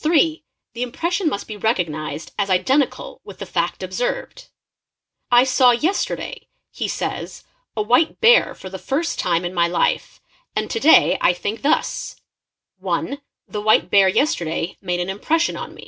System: none